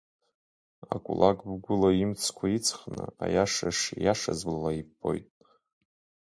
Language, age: Abkhazian, 19-29